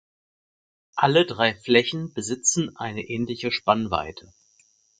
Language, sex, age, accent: German, male, 40-49, Deutschland Deutsch